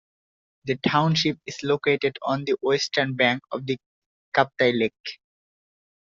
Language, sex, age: English, male, under 19